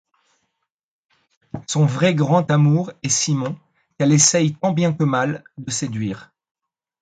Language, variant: French, Français de métropole